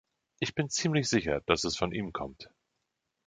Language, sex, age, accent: German, male, 30-39, Deutschland Deutsch